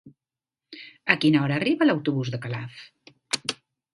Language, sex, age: Catalan, female, 60-69